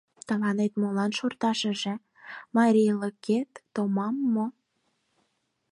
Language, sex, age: Mari, female, 19-29